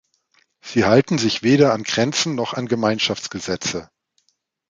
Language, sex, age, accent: German, male, 40-49, Deutschland Deutsch